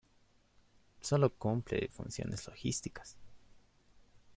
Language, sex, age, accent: Spanish, male, 19-29, Andino-Pacífico: Colombia, Perú, Ecuador, oeste de Bolivia y Venezuela andina